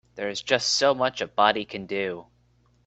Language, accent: English, United States English